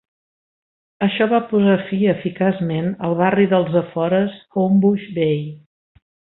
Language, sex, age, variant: Catalan, female, 60-69, Central